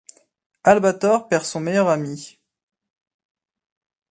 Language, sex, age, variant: French, male, 19-29, Français de métropole